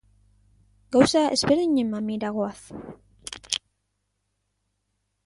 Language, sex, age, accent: Basque, female, 19-29, Mendebalekoa (Araba, Bizkaia, Gipuzkoako mendebaleko herri batzuk)